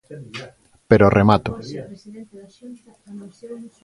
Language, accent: Galician, Atlántico (seseo e gheada)